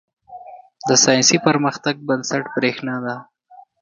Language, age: Pashto, 19-29